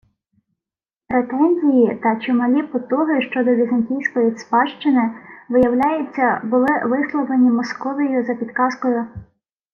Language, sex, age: Ukrainian, female, 19-29